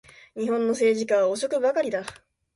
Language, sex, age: Japanese, female, 19-29